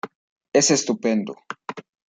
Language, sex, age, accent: Spanish, male, under 19, México